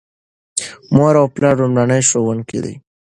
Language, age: Pashto, 19-29